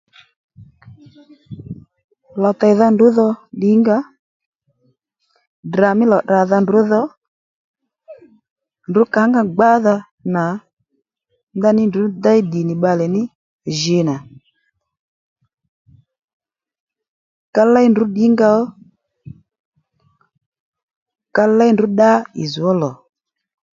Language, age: Lendu, 19-29